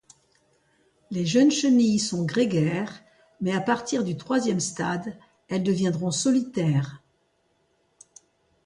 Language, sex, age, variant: French, female, 70-79, Français de métropole